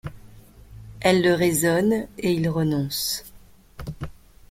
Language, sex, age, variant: French, female, 40-49, Français de métropole